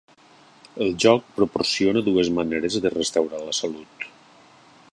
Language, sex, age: Catalan, male, 50-59